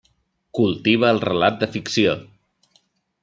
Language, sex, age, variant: Catalan, male, 30-39, Nord-Occidental